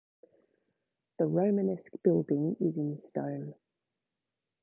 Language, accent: English, Australian English